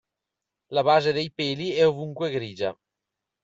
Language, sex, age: Italian, male, 30-39